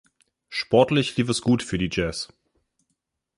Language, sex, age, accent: German, male, 19-29, Deutschland Deutsch